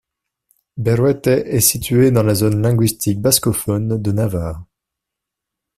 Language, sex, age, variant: French, male, 19-29, Français de métropole